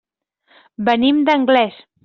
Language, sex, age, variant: Catalan, female, 19-29, Central